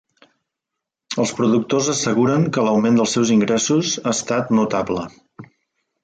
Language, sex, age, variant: Catalan, male, 50-59, Central